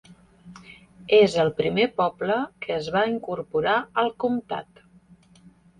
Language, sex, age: Catalan, female, 40-49